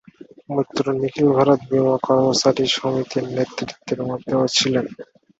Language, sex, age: Bengali, male, 19-29